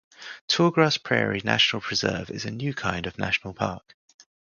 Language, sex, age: English, male, 30-39